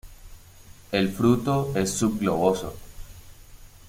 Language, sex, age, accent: Spanish, male, 19-29, Andino-Pacífico: Colombia, Perú, Ecuador, oeste de Bolivia y Venezuela andina